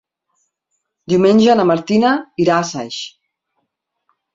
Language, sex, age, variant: Catalan, female, 40-49, Central